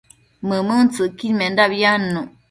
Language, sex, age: Matsés, female, 30-39